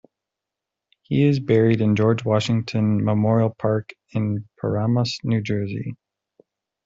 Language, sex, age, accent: English, male, 30-39, United States English